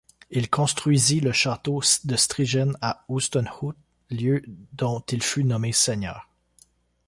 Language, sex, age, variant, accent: French, male, 30-39, Français d'Amérique du Nord, Français du Canada